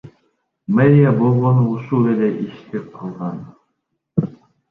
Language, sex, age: Kyrgyz, male, 19-29